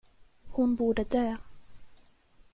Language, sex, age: Swedish, female, 19-29